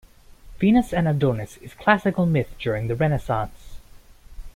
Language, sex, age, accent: English, male, 19-29, United States English